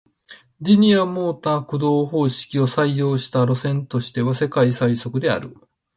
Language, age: Japanese, 50-59